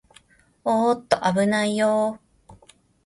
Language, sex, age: Japanese, female, 30-39